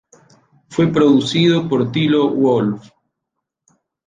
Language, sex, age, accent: Spanish, male, 50-59, Rioplatense: Argentina, Uruguay, este de Bolivia, Paraguay